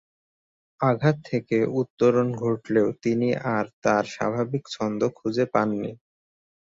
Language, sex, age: Bengali, male, 19-29